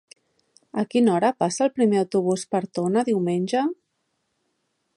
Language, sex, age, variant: Catalan, female, 40-49, Central